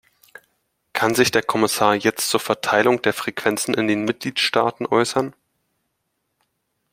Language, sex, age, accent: German, male, 30-39, Deutschland Deutsch